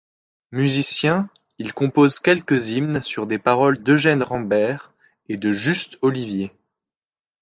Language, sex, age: French, male, 19-29